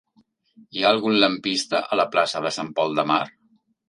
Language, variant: Catalan, Central